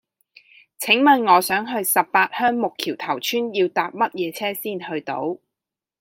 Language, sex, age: Cantonese, female, 19-29